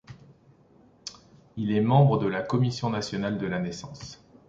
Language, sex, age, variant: French, male, 40-49, Français de métropole